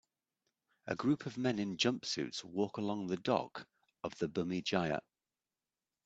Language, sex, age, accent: English, male, 50-59, England English